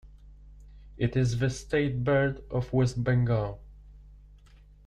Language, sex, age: English, male, 19-29